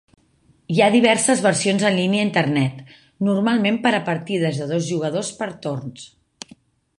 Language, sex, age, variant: Catalan, female, 40-49, Septentrional